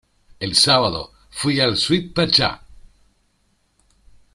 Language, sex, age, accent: Spanish, male, 50-59, Rioplatense: Argentina, Uruguay, este de Bolivia, Paraguay